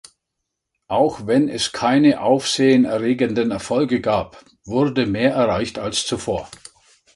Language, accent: German, Deutschland Deutsch